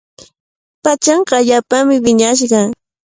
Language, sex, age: Cajatambo North Lima Quechua, female, 30-39